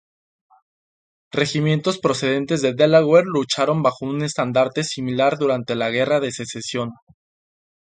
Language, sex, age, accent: Spanish, male, 19-29, México